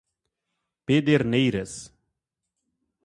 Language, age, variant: Portuguese, 30-39, Portuguese (Brasil)